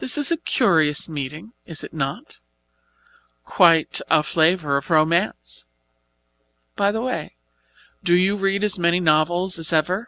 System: none